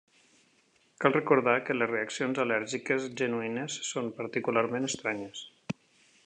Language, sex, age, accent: Catalan, male, 50-59, valencià